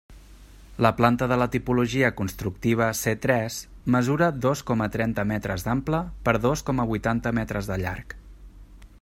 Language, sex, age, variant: Catalan, male, 30-39, Central